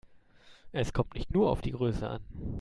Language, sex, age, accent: German, male, 19-29, Deutschland Deutsch